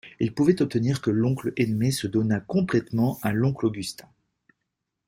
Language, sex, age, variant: French, male, 30-39, Français de métropole